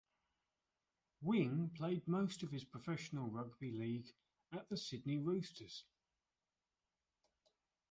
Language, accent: English, England English